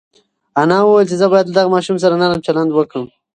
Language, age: Pashto, 19-29